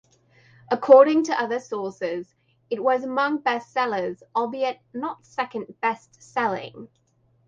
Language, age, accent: English, 30-39, United States English; England English